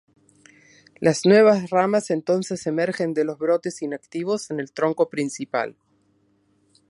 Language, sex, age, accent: Spanish, female, 50-59, Rioplatense: Argentina, Uruguay, este de Bolivia, Paraguay